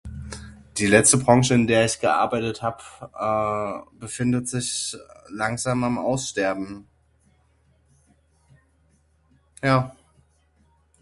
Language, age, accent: German, 30-39, Deutschland Deutsch